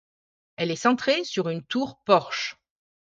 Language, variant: French, Français de métropole